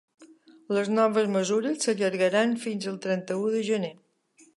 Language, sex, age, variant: Catalan, female, 60-69, Balear